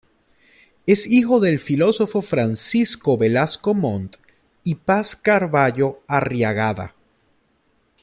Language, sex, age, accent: Spanish, male, 30-39, Caribe: Cuba, Venezuela, Puerto Rico, República Dominicana, Panamá, Colombia caribeña, México caribeño, Costa del golfo de México